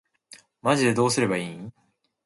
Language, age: Japanese, 19-29